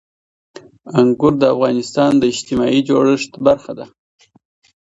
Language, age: Pashto, 30-39